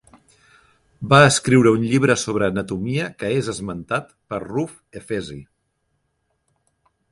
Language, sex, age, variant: Catalan, male, 30-39, Central